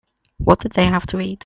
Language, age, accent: English, under 19, England English